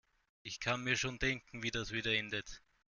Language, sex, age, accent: German, male, 30-39, Österreichisches Deutsch